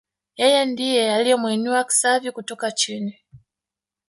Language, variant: Swahili, Kiswahili cha Bara ya Tanzania